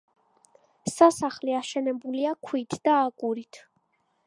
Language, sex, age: Georgian, female, 19-29